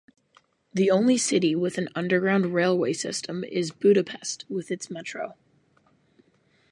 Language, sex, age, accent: English, female, 19-29, United States English